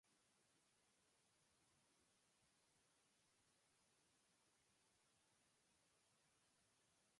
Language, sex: English, female